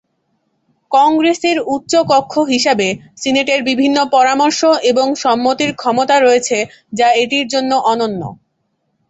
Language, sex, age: Bengali, female, under 19